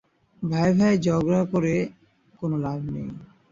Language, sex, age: Bengali, male, 19-29